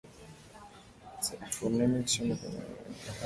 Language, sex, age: English, male, 19-29